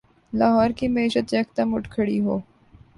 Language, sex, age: Urdu, male, 19-29